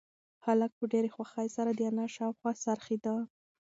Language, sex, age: Pashto, female, 19-29